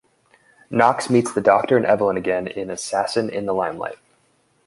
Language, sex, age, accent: English, male, 19-29, United States English